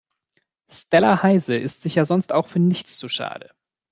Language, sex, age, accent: German, male, 19-29, Deutschland Deutsch